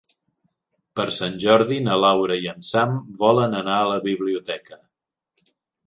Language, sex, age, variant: Catalan, male, 60-69, Central